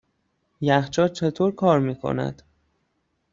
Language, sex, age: Persian, male, 19-29